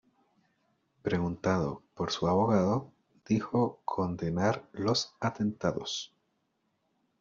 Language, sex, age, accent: Spanish, male, 30-39, América central